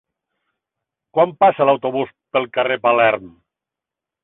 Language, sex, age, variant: Catalan, male, 50-59, Septentrional